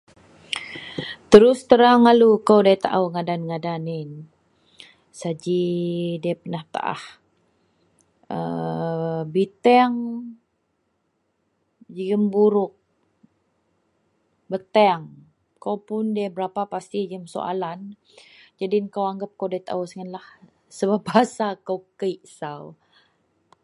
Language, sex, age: Central Melanau, female, 40-49